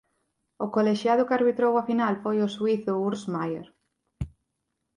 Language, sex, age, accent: Galician, female, 30-39, Atlántico (seseo e gheada)